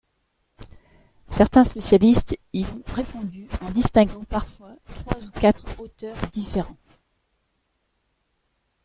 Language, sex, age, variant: French, female, 40-49, Français de métropole